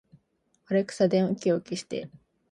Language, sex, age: Japanese, female, 19-29